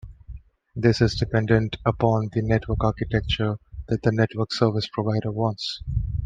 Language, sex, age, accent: English, male, 19-29, India and South Asia (India, Pakistan, Sri Lanka)